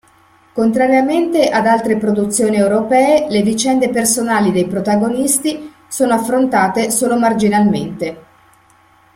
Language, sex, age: Italian, female, 50-59